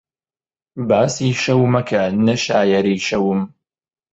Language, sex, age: Central Kurdish, male, 19-29